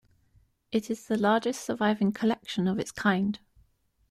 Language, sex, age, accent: English, female, 19-29, England English